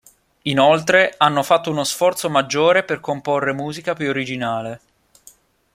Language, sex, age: Italian, male, 19-29